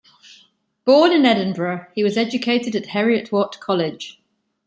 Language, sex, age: English, female, 50-59